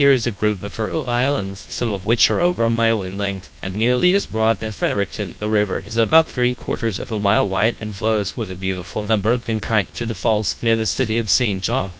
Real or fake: fake